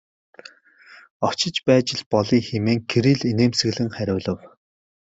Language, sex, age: Mongolian, male, 30-39